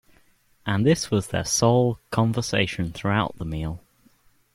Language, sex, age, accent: English, male, under 19, England English